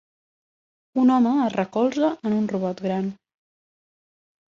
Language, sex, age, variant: Catalan, female, 19-29, Central